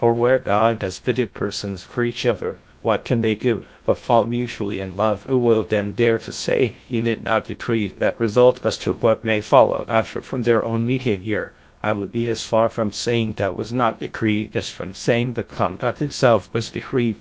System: TTS, GlowTTS